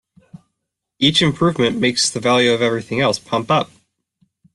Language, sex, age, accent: English, male, 19-29, United States English